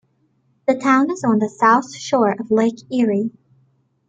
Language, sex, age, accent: English, female, 19-29, United States English